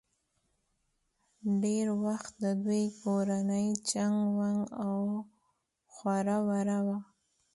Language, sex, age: Pashto, female, 19-29